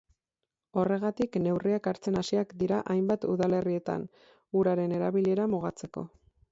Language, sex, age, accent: Basque, female, 19-29, Erdialdekoa edo Nafarra (Gipuzkoa, Nafarroa)